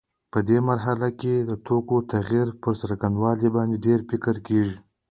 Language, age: Pashto, under 19